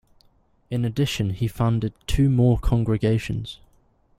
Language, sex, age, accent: English, male, 19-29, England English